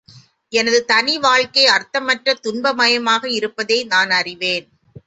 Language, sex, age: Tamil, female, 40-49